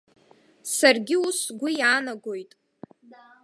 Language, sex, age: Abkhazian, female, under 19